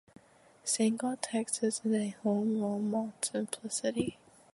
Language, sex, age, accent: English, female, under 19, United States English